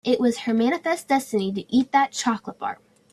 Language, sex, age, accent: English, female, under 19, United States English